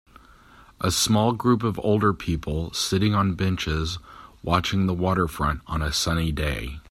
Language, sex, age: English, male, 40-49